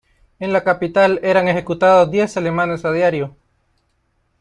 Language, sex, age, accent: Spanish, male, 19-29, América central